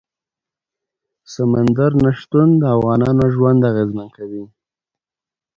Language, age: Pashto, under 19